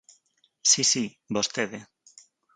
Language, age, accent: Galician, 19-29, Normativo (estándar)